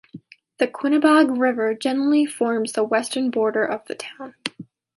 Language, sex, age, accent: English, female, 19-29, United States English